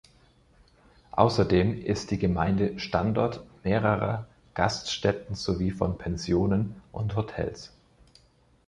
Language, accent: German, Österreichisches Deutsch